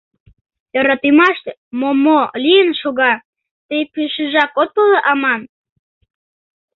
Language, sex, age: Mari, male, under 19